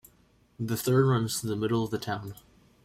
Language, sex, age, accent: English, male, under 19, United States English